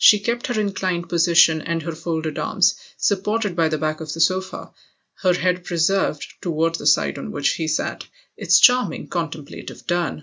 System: none